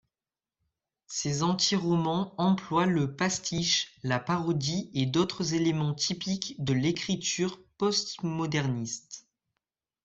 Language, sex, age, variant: French, male, under 19, Français de métropole